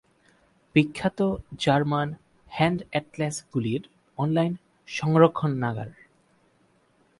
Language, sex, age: Bengali, male, 19-29